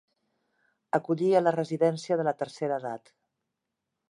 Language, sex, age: Catalan, female, 60-69